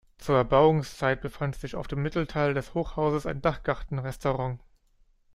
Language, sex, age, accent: German, male, 30-39, Deutschland Deutsch